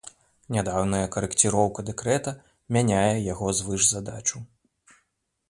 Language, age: Belarusian, 30-39